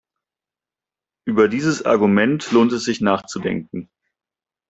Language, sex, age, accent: German, male, 19-29, Deutschland Deutsch